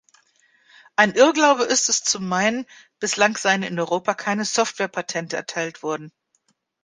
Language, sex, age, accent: German, female, 50-59, Deutschland Deutsch